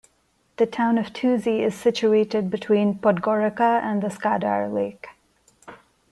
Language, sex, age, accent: English, female, 30-39, India and South Asia (India, Pakistan, Sri Lanka)